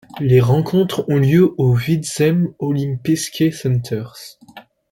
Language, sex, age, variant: French, male, 19-29, Français de métropole